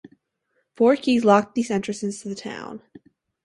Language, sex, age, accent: English, female, under 19, United States English